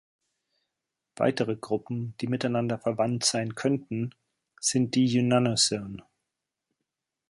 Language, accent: German, Deutschland Deutsch